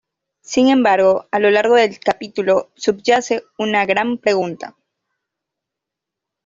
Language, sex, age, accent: Spanish, female, 19-29, Andino-Pacífico: Colombia, Perú, Ecuador, oeste de Bolivia y Venezuela andina